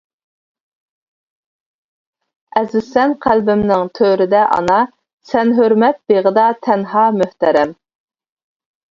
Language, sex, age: Uyghur, female, 30-39